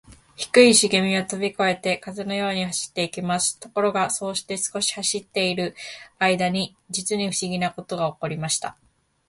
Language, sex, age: Japanese, female, 19-29